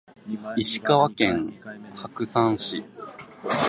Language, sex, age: Japanese, male, 19-29